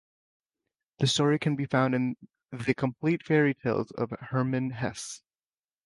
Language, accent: English, United States English